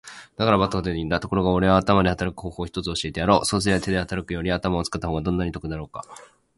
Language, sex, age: Japanese, male, 19-29